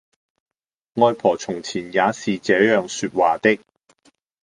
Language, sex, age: Cantonese, male, 50-59